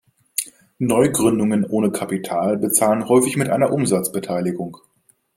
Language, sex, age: German, male, 19-29